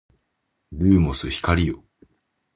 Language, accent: Japanese, 日本人